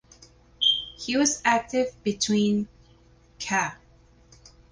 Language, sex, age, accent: English, female, 40-49, United States English